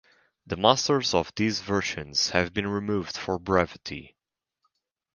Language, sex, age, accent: English, male, 19-29, United States English